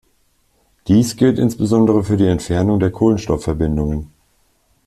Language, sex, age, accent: German, male, 40-49, Deutschland Deutsch